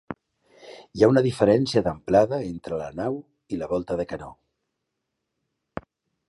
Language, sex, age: Catalan, male, 50-59